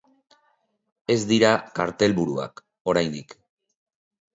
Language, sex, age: Basque, male, 50-59